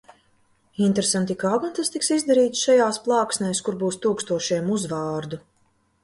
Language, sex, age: Latvian, female, 40-49